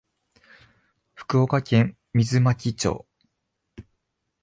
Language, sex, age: Japanese, male, 19-29